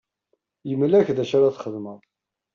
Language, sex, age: Kabyle, male, 30-39